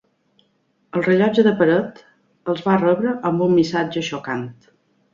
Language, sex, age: Catalan, female, 50-59